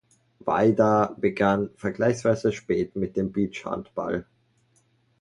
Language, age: German, 30-39